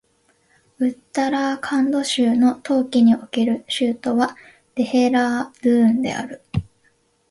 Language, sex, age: Japanese, female, 19-29